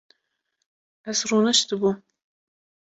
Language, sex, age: Kurdish, female, 19-29